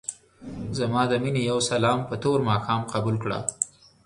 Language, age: Pashto, 30-39